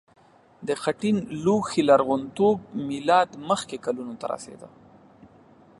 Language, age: Pashto, 30-39